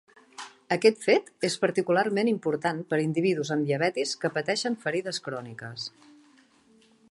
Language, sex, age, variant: Catalan, female, 40-49, Central